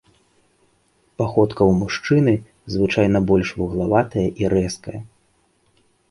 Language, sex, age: Belarusian, male, 30-39